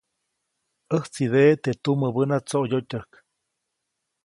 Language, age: Copainalá Zoque, 40-49